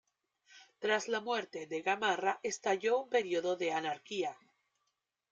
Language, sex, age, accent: Spanish, female, 19-29, Chileno: Chile, Cuyo